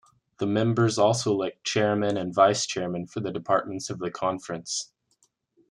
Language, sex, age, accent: English, male, 30-39, United States English